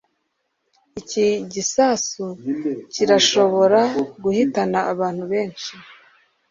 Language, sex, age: Kinyarwanda, female, 19-29